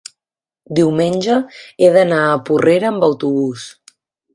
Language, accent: Catalan, gironí